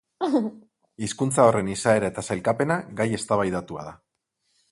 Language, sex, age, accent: Basque, male, 40-49, Mendebalekoa (Araba, Bizkaia, Gipuzkoako mendebaleko herri batzuk)